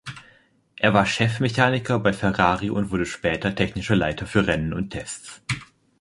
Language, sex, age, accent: German, male, 19-29, Deutschland Deutsch